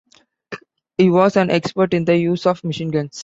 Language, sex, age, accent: English, male, 19-29, India and South Asia (India, Pakistan, Sri Lanka)